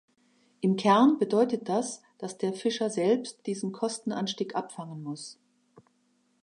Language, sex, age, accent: German, female, 60-69, Deutschland Deutsch